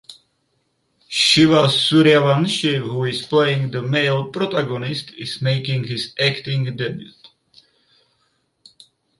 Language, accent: English, United States English; England English